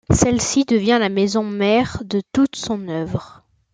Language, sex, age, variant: French, male, under 19, Français de métropole